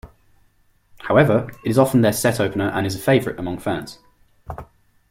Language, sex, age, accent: English, male, 19-29, England English